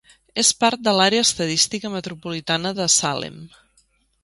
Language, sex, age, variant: Catalan, female, 40-49, Central